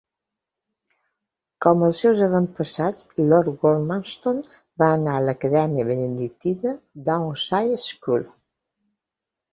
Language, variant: Catalan, Balear